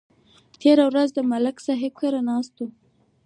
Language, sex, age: Pashto, female, 30-39